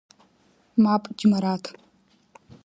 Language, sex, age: Abkhazian, female, under 19